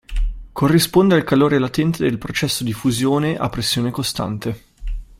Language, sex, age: Italian, male, 19-29